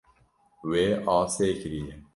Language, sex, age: Kurdish, male, 19-29